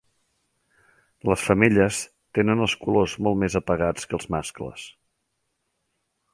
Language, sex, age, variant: Catalan, male, 40-49, Central